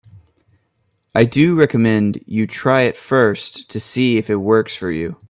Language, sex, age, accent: English, male, 19-29, United States English